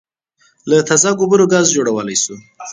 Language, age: Pashto, 19-29